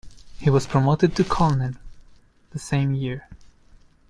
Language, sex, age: English, male, 30-39